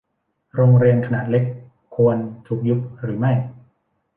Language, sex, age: Thai, male, 19-29